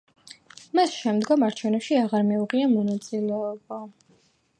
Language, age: Georgian, 19-29